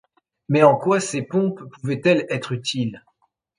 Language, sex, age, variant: French, male, 50-59, Français de métropole